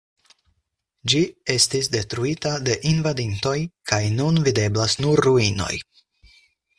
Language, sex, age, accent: Esperanto, male, 19-29, Internacia